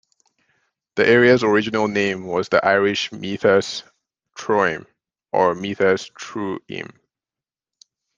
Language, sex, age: English, male, 30-39